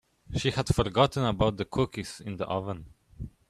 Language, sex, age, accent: English, male, 19-29, England English